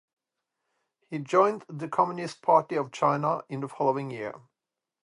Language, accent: English, United States English